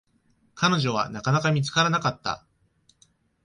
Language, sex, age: Japanese, male, 19-29